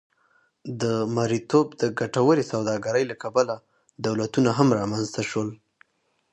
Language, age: Pashto, 19-29